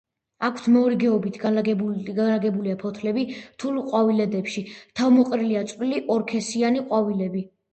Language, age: Georgian, under 19